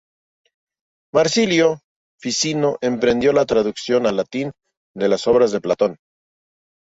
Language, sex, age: Spanish, male, 50-59